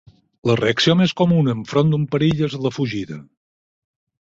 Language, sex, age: Catalan, male, 50-59